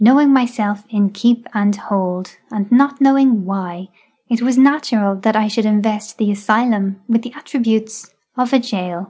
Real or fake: real